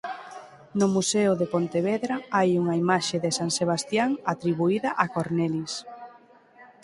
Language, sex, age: Galician, female, 19-29